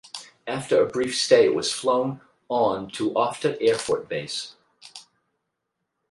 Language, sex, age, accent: English, male, 50-59, United States English